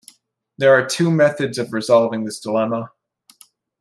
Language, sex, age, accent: English, male, 19-29, United States English